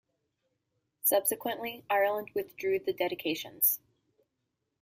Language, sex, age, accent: English, female, 30-39, United States English